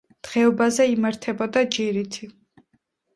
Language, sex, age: Georgian, female, 19-29